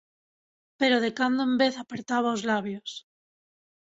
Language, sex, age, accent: Galician, female, 30-39, Oriental (común en zona oriental)